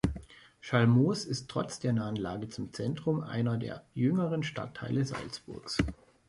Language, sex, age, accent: German, male, 30-39, Deutschland Deutsch